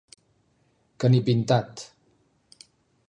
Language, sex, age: Catalan, male, 50-59